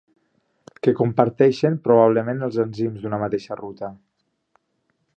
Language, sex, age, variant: Catalan, male, 19-29, Nord-Occidental